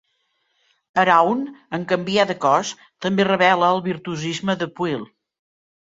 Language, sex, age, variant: Catalan, female, 60-69, Central